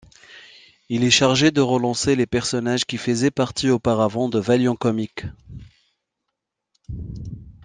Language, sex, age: French, male, 30-39